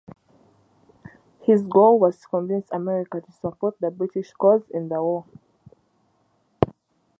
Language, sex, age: English, female, 19-29